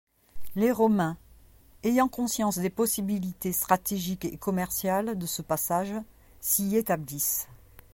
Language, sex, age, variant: French, female, 50-59, Français de métropole